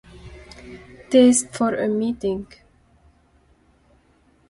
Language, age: English, 19-29